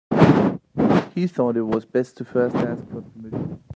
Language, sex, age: English, male, 30-39